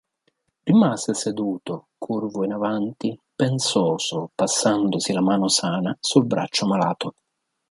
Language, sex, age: Italian, male, 19-29